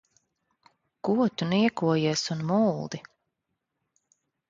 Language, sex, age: Latvian, female, 40-49